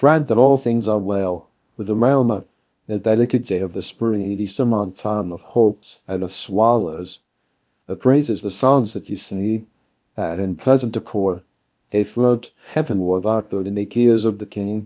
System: TTS, VITS